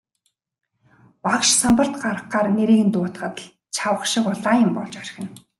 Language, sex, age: Mongolian, female, 19-29